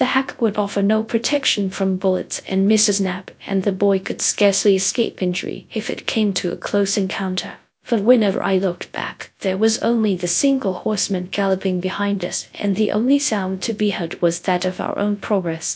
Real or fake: fake